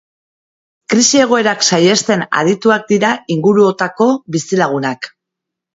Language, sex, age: Basque, female, 40-49